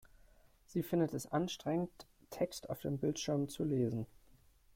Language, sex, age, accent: German, male, 19-29, Deutschland Deutsch